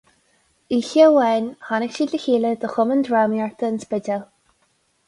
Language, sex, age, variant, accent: Irish, female, 19-29, Gaeilge Uladh, Cainteoir líofa, ní ó dhúchas